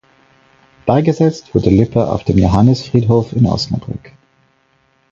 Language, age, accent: German, 30-39, Österreichisches Deutsch